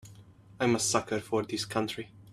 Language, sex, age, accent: English, male, 19-29, England English